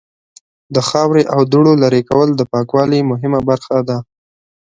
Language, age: Pashto, 19-29